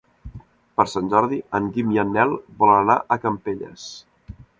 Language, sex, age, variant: Catalan, male, 19-29, Central